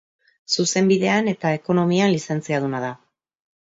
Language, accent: Basque, Mendebalekoa (Araba, Bizkaia, Gipuzkoako mendebaleko herri batzuk)